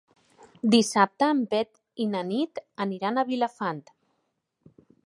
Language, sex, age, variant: Catalan, female, 40-49, Central